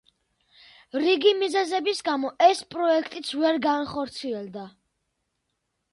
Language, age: Georgian, under 19